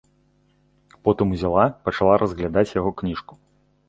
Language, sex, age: Belarusian, male, 30-39